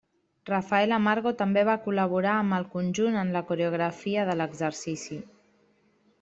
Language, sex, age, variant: Catalan, female, 40-49, Central